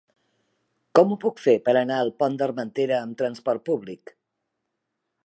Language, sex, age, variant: Catalan, female, 50-59, Central